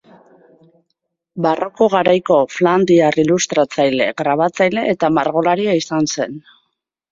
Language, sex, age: Basque, female, 40-49